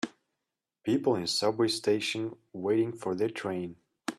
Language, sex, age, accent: English, male, 19-29, United States English